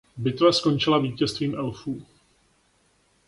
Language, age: Czech, 40-49